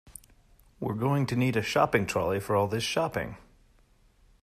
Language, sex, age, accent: English, male, 30-39, United States English